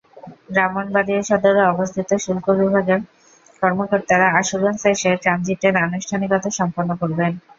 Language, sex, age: Bengali, female, 19-29